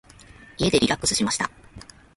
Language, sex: Japanese, female